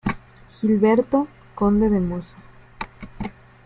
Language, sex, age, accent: Spanish, female, 19-29, México